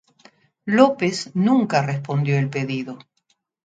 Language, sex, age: Spanish, female, 60-69